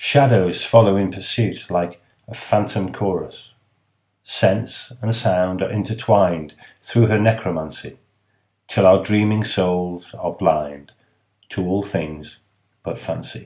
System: none